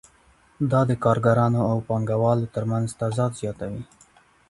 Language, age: Pashto, 19-29